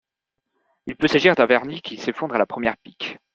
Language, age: French, 19-29